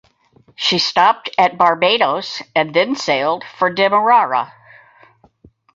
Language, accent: English, United States English